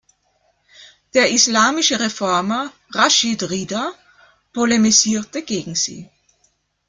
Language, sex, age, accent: German, female, 50-59, Österreichisches Deutsch